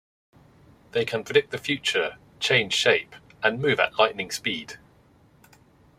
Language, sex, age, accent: English, male, 30-39, England English